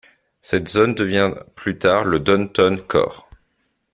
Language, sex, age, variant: French, male, 30-39, Français de métropole